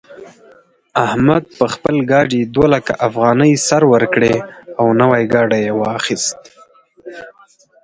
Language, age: Pashto, 19-29